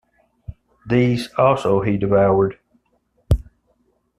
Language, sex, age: English, male, 40-49